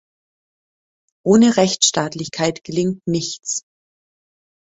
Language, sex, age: German, female, 30-39